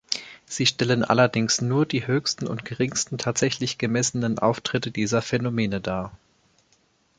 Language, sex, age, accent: German, male, 19-29, Deutschland Deutsch